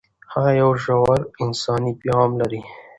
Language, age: Pashto, 19-29